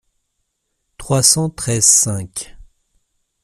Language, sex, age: French, male, 30-39